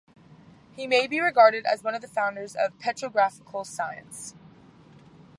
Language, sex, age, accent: English, female, under 19, United States English